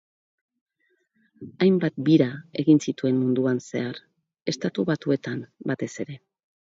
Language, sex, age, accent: Basque, female, 60-69, Mendebalekoa (Araba, Bizkaia, Gipuzkoako mendebaleko herri batzuk)